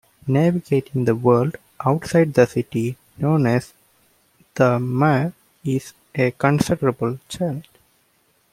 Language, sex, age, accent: English, male, 19-29, United States English